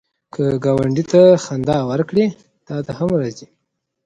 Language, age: Pashto, 30-39